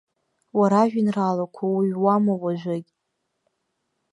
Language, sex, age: Abkhazian, female, under 19